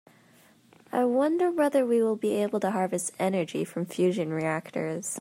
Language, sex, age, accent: English, female, 19-29, United States English